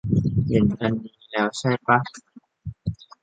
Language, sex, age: Thai, male, under 19